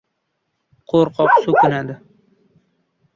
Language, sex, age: Uzbek, male, 19-29